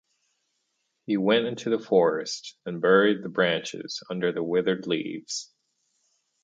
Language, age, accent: English, 30-39, United States English